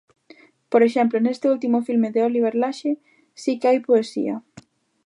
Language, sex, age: Galician, female, 19-29